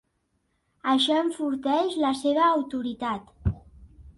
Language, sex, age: Catalan, male, 40-49